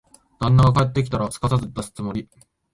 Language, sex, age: Japanese, male, 19-29